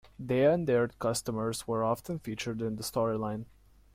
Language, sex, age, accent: English, male, under 19, United States English